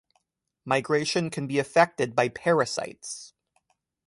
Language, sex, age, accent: English, male, 30-39, United States English